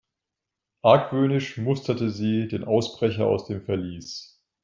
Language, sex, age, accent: German, male, 50-59, Deutschland Deutsch